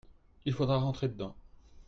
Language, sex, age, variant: French, male, 30-39, Français de métropole